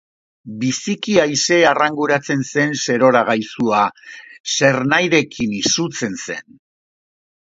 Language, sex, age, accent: Basque, male, 50-59, Erdialdekoa edo Nafarra (Gipuzkoa, Nafarroa)